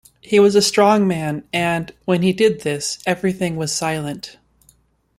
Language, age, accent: English, 19-29, United States English